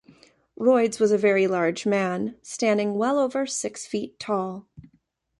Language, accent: English, United States English